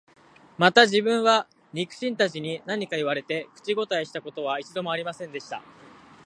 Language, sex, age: Japanese, male, 19-29